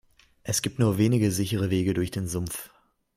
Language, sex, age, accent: German, male, 19-29, Deutschland Deutsch